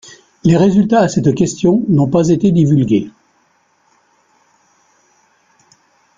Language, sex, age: French, male, 60-69